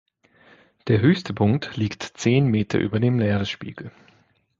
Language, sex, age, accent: German, male, 30-39, Deutschland Deutsch